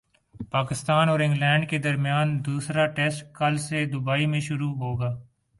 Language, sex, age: Urdu, male, 19-29